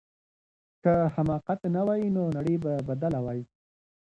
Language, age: Pashto, 19-29